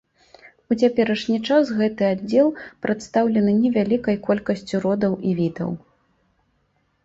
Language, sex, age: Belarusian, female, 19-29